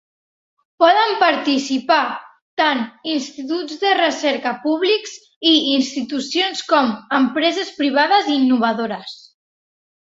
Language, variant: Catalan, Central